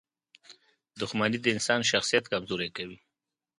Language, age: Pashto, 30-39